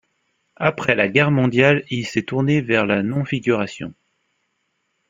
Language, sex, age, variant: French, male, 30-39, Français de métropole